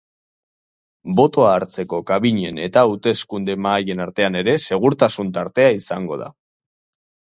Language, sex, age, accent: Basque, male, 30-39, Mendebalekoa (Araba, Bizkaia, Gipuzkoako mendebaleko herri batzuk)